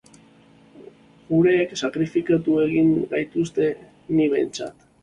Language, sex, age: Basque, male, 30-39